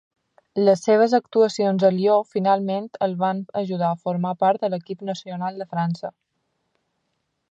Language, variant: Catalan, Balear